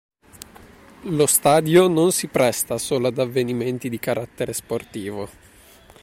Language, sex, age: Italian, male, 19-29